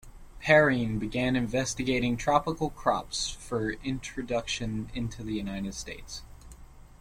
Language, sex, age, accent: English, male, 19-29, United States English